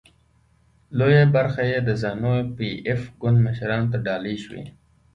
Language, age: Pashto, 19-29